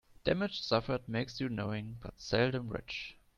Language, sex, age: English, male, 19-29